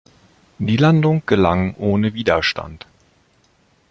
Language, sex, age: German, male, 30-39